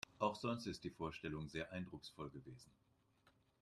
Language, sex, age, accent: German, male, 60-69, Deutschland Deutsch